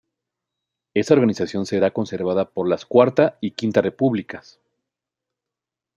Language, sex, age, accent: Spanish, male, 30-39, México